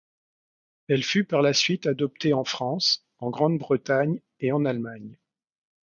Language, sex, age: French, male, 60-69